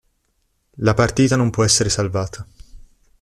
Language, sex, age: Italian, male, under 19